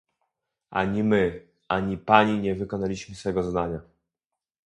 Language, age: Polish, 19-29